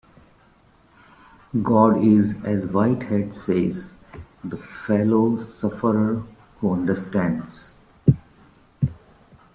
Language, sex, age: English, male, 30-39